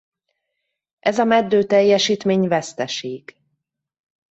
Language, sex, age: Hungarian, female, 30-39